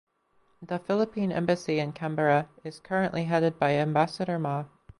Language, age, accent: English, 19-29, United States English